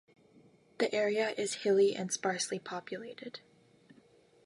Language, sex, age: English, female, 19-29